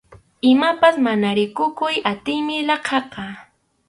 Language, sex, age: Arequipa-La Unión Quechua, female, 19-29